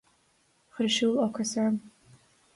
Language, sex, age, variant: Irish, female, 19-29, Gaeilge Chonnacht